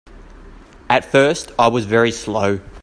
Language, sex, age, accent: English, male, 19-29, Australian English